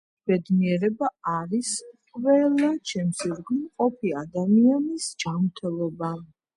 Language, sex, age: Georgian, female, 50-59